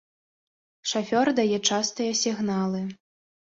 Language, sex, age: Belarusian, female, 19-29